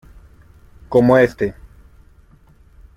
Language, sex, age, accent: Spanish, male, 19-29, México